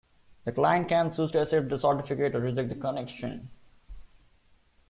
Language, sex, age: English, male, 19-29